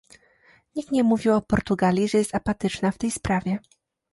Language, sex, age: Polish, female, 19-29